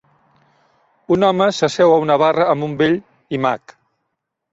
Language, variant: Catalan, Central